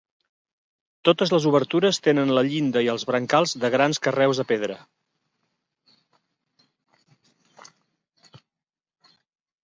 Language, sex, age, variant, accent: Catalan, male, 40-49, Central, central